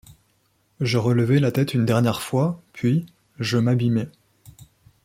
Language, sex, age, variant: French, male, 30-39, Français de métropole